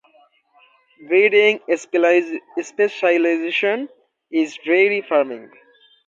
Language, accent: English, bangladesh